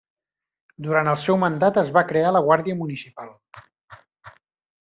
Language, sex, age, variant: Catalan, male, 40-49, Central